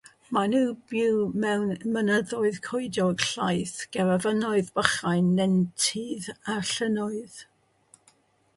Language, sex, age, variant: Welsh, female, 60-69, South-Western Welsh